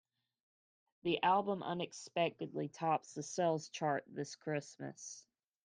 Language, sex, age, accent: English, female, 19-29, United States English